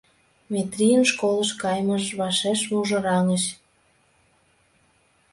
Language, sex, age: Mari, female, 19-29